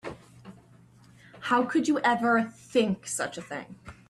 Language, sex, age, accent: English, female, 19-29, United States English